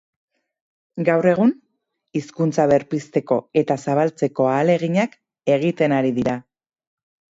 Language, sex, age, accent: Basque, female, 30-39, Erdialdekoa edo Nafarra (Gipuzkoa, Nafarroa)